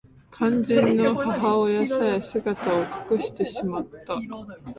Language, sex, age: Japanese, female, 19-29